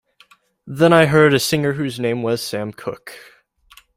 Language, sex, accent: English, male, United States English